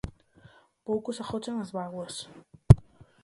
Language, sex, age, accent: Galician, female, under 19, Normativo (estándar)